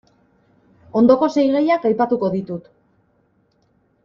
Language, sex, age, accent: Basque, female, 30-39, Mendebalekoa (Araba, Bizkaia, Gipuzkoako mendebaleko herri batzuk)